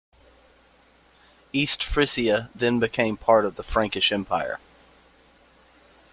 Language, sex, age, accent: English, male, 30-39, United States English